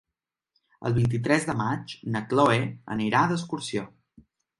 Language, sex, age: Catalan, male, 19-29